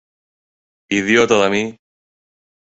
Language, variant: Catalan, Central